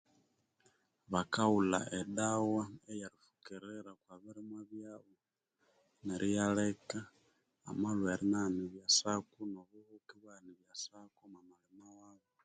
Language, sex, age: Konzo, male, 30-39